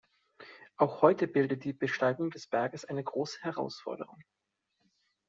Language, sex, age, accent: German, male, 30-39, Deutschland Deutsch